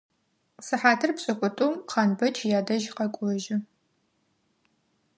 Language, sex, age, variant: Adyghe, female, 19-29, Адыгабзэ (Кирил, пстэумэ зэдыряе)